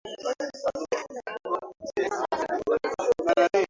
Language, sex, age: Swahili, female, 19-29